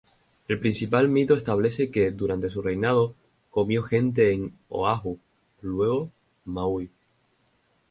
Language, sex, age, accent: Spanish, male, 19-29, España: Islas Canarias